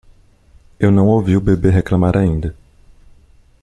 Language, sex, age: Portuguese, male, 19-29